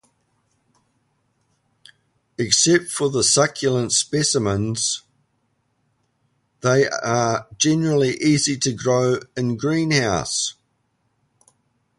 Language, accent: English, New Zealand English